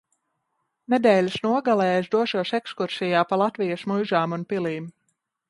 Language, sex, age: Latvian, female, 30-39